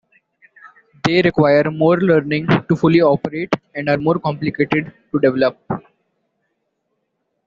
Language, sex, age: English, male, 19-29